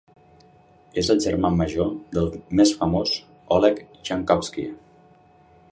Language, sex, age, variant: Catalan, male, 40-49, Nord-Occidental